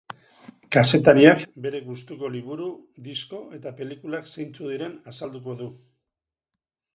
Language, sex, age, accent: Basque, male, 50-59, Mendebalekoa (Araba, Bizkaia, Gipuzkoako mendebaleko herri batzuk)